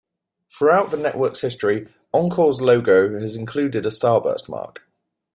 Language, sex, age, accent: English, male, 19-29, England English